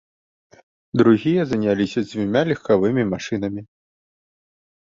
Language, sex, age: Belarusian, male, 19-29